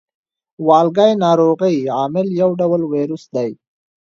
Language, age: Pashto, under 19